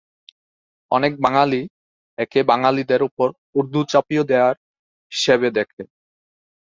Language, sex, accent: Bengali, male, প্রমিত বাংলা